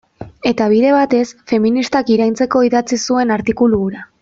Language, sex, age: Basque, female, 19-29